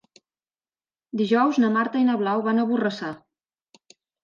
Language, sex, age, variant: Catalan, female, 40-49, Central